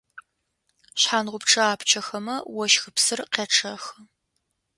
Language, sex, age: Adyghe, female, 19-29